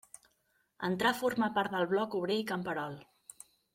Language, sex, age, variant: Catalan, female, 30-39, Central